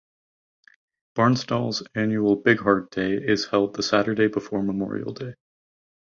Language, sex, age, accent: English, male, 19-29, United States English